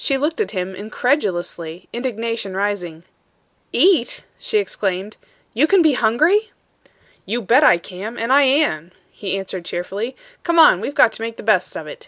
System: none